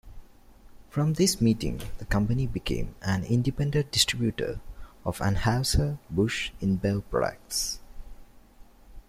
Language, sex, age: English, male, 19-29